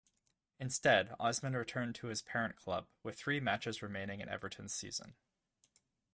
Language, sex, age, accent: English, male, 19-29, Canadian English